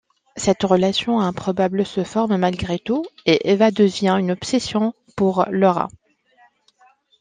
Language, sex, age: French, female, 19-29